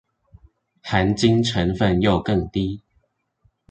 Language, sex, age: Chinese, male, under 19